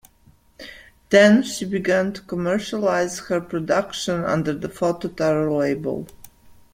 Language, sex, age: English, female, 50-59